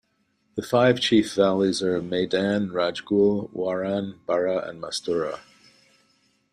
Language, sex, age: English, male, 50-59